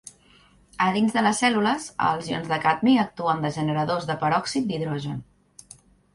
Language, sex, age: Catalan, female, 30-39